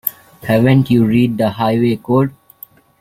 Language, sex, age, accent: English, male, under 19, India and South Asia (India, Pakistan, Sri Lanka)